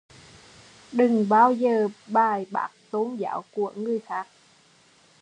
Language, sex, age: Vietnamese, female, 30-39